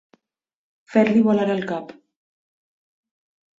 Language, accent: Catalan, valencià